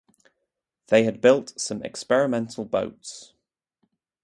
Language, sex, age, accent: English, male, 19-29, England English